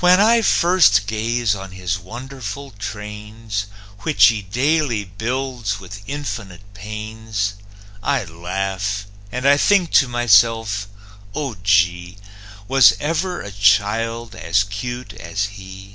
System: none